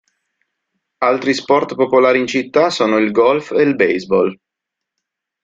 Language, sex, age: Italian, male, 30-39